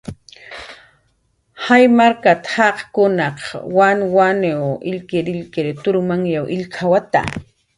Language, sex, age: Jaqaru, female, 40-49